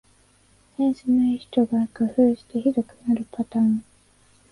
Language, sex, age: Japanese, female, 19-29